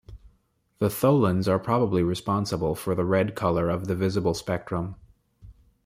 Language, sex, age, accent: English, male, 19-29, United States English